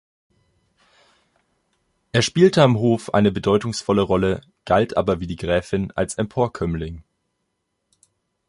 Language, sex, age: German, male, 19-29